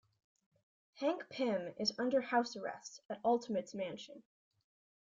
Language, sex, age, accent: English, female, under 19, United States English